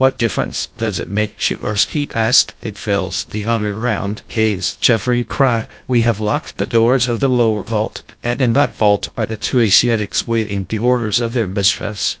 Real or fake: fake